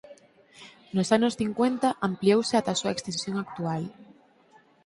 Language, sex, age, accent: Galician, female, under 19, Normativo (estándar)